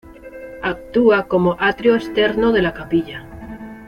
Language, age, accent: Spanish, 40-49, España: Norte peninsular (Asturias, Castilla y León, Cantabria, País Vasco, Navarra, Aragón, La Rioja, Guadalajara, Cuenca)